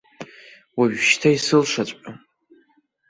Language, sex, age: Abkhazian, male, under 19